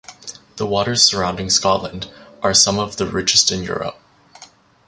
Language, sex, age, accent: English, male, 19-29, Canadian English